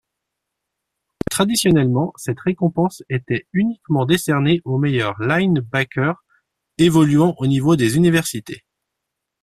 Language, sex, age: French, male, 40-49